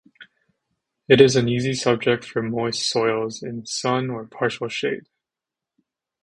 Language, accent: English, United States English